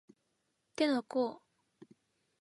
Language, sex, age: Japanese, female, 19-29